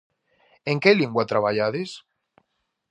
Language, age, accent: Galician, 19-29, Normativo (estándar)